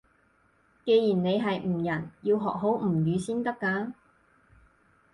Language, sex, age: Cantonese, female, 30-39